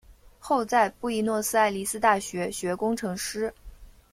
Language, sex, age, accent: Chinese, female, 30-39, 出生地：上海市